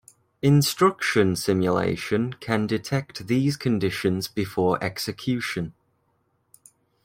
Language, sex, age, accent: English, male, 19-29, England English